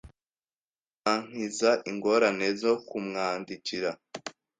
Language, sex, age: Kinyarwanda, male, under 19